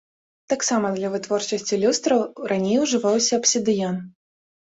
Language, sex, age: Belarusian, female, 30-39